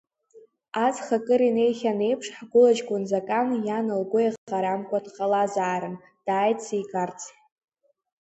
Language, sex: Abkhazian, female